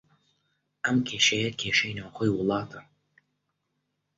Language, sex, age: Central Kurdish, male, under 19